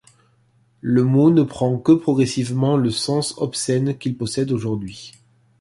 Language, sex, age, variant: French, male, 30-39, Français de métropole